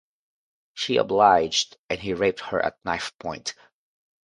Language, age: English, 30-39